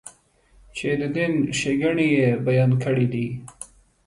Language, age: Pashto, 19-29